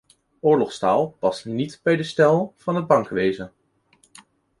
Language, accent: Dutch, Nederlands Nederlands